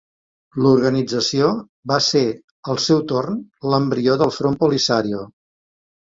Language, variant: Catalan, Central